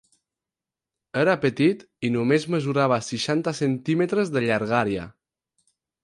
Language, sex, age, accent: Catalan, male, 19-29, aprenent (recent, des del castellà)